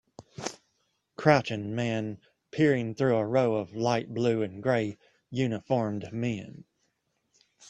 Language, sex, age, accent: English, male, 40-49, United States English